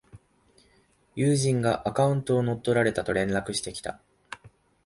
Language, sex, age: Japanese, male, 19-29